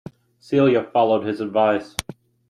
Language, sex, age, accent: English, male, 30-39, United States English